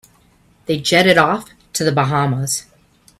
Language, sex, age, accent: English, female, 50-59, United States English